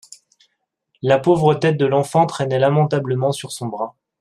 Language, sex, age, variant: French, male, 19-29, Français de métropole